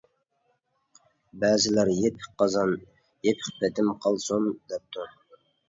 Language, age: Uyghur, 30-39